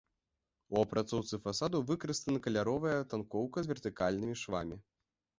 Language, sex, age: Belarusian, male, under 19